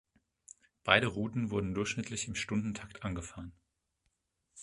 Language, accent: German, Deutschland Deutsch